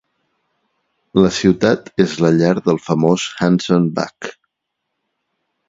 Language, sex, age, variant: Catalan, male, 40-49, Central